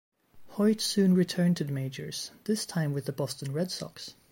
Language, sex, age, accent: English, female, 30-39, United States English